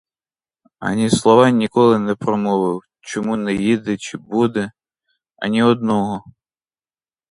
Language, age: Ukrainian, under 19